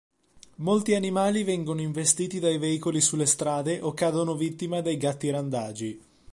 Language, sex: Italian, male